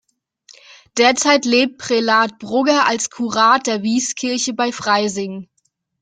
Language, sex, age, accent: German, female, 19-29, Deutschland Deutsch